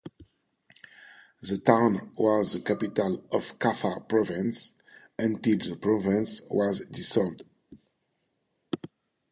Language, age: English, 50-59